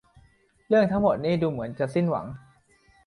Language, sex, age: Thai, male, 19-29